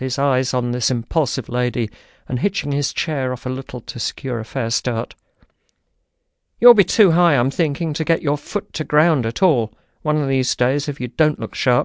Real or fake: real